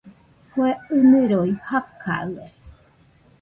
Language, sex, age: Nüpode Huitoto, female, 40-49